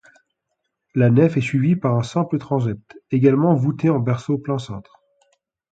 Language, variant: French, Français de métropole